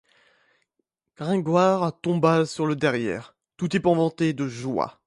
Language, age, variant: French, 19-29, Français de métropole